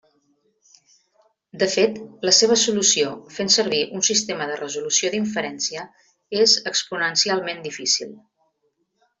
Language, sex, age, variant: Catalan, female, 40-49, Central